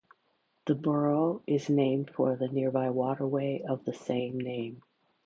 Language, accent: English, United States English